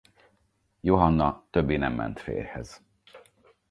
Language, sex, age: Hungarian, male, 40-49